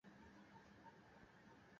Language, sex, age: Bengali, female, 19-29